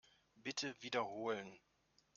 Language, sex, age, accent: German, male, 60-69, Deutschland Deutsch